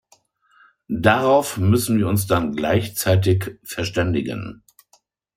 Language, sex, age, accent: German, male, 50-59, Deutschland Deutsch